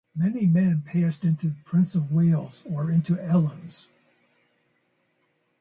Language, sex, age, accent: English, male, 70-79, United States English